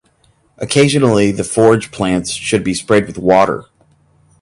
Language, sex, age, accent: English, male, 30-39, United States English